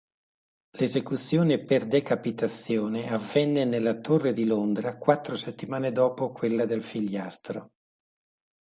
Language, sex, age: Italian, male, 60-69